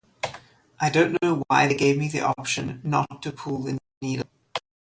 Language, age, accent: English, 30-39, Southern African (South Africa, Zimbabwe, Namibia)